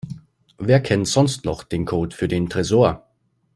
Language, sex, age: German, male, under 19